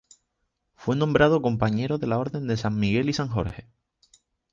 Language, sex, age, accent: Spanish, male, 19-29, España: Islas Canarias